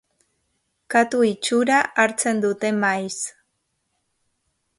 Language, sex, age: Basque, female, 40-49